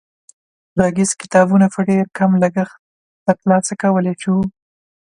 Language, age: Pashto, 19-29